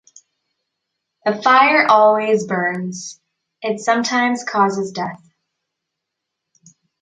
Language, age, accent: English, 30-39, Canadian English